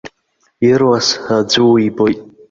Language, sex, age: Abkhazian, male, under 19